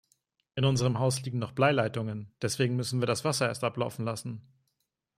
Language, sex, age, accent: German, male, 19-29, Deutschland Deutsch